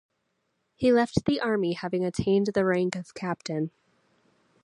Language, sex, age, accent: English, female, 19-29, United States English